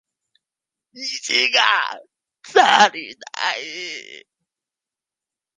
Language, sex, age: Japanese, male, 19-29